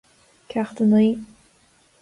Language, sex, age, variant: Irish, female, 19-29, Gaeilge Chonnacht